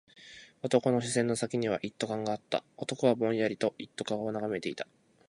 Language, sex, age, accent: Japanese, male, 19-29, 東京